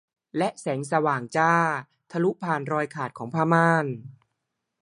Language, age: Thai, 30-39